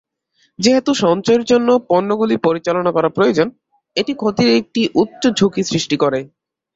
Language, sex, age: Bengali, male, under 19